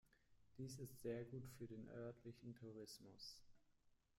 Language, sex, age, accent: German, male, 30-39, Deutschland Deutsch